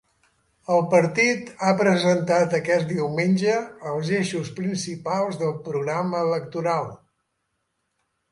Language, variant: Catalan, Central